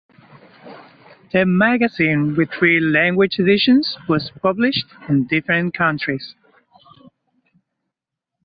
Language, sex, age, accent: English, male, 30-39, Australian English